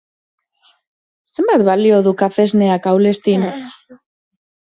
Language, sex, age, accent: Basque, female, 30-39, Erdialdekoa edo Nafarra (Gipuzkoa, Nafarroa)